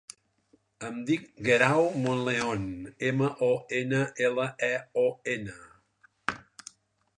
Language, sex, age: Catalan, male, 60-69